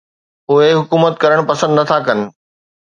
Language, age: Sindhi, 40-49